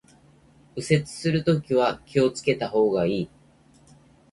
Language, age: Japanese, 30-39